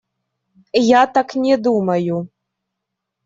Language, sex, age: Russian, female, 19-29